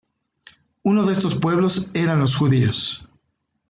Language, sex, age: Spanish, male, 40-49